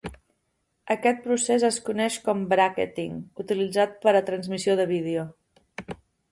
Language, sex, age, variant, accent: Catalan, female, 30-39, Central, central